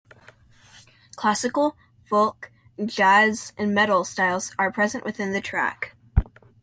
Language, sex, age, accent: English, male, under 19, United States English